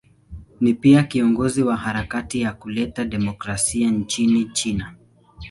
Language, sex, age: Swahili, male, 19-29